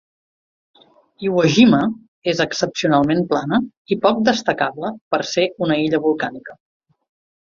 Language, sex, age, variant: Catalan, female, 40-49, Central